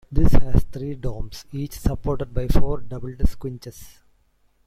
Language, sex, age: English, male, 40-49